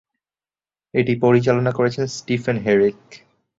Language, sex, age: Bengali, male, 19-29